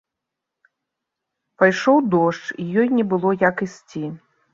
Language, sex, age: Belarusian, female, 30-39